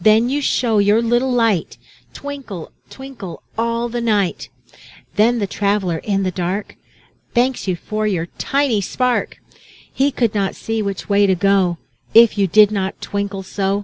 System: none